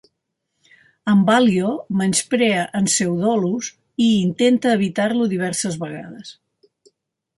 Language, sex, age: Catalan, female, 70-79